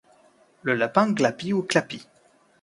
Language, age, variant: French, 19-29, Français de métropole